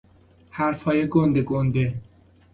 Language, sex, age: Persian, male, 30-39